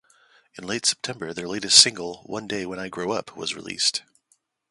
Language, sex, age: English, male, 40-49